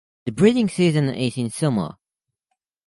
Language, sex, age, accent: English, male, under 19, United States English